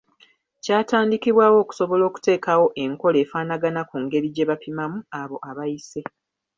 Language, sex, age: Ganda, female, 30-39